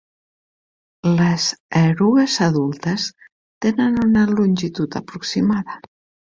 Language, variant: Catalan, Septentrional